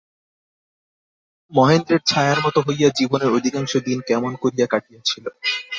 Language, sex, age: Bengali, male, 19-29